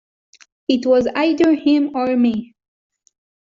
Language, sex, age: English, female, 19-29